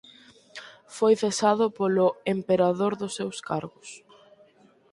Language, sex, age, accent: Galician, female, 19-29, Normativo (estándar)